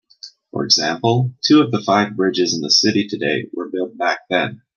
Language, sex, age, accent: English, male, 30-39, Canadian English